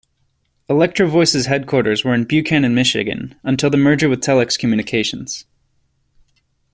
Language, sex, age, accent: English, male, 19-29, United States English